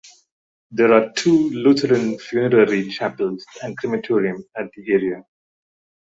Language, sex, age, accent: English, male, 50-59, India and South Asia (India, Pakistan, Sri Lanka)